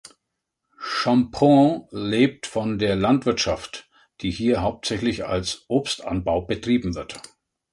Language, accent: German, Deutschland Deutsch